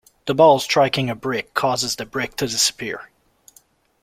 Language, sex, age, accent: English, male, 30-39, Canadian English